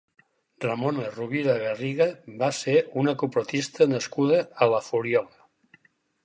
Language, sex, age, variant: Catalan, male, 60-69, Central